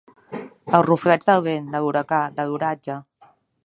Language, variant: Catalan, Nord-Occidental